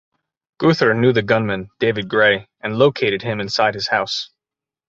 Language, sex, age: English, male, 30-39